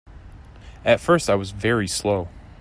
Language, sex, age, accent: English, male, 19-29, United States English